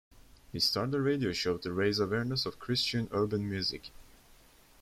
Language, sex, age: English, male, 19-29